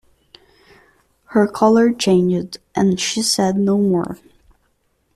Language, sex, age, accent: English, female, under 19, United States English